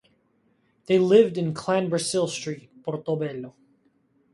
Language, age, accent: English, under 19, United States English